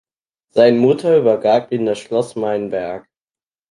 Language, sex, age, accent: German, male, under 19, Deutschland Deutsch